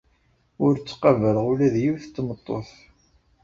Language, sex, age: Kabyle, male, 30-39